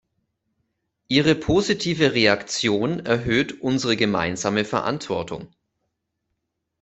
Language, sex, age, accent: German, male, 30-39, Deutschland Deutsch